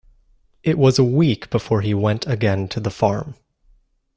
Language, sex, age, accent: English, male, 19-29, United States English